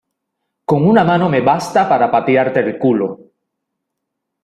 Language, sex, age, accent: Spanish, male, 30-39, Caribe: Cuba, Venezuela, Puerto Rico, República Dominicana, Panamá, Colombia caribeña, México caribeño, Costa del golfo de México